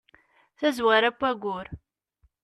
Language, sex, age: Kabyle, female, 19-29